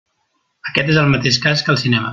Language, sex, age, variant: Catalan, male, 30-39, Central